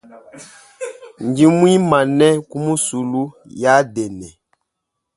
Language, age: Luba-Lulua, 19-29